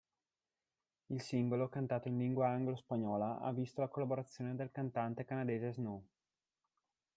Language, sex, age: Italian, male, 30-39